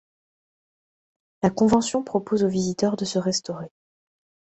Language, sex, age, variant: French, female, 30-39, Français de métropole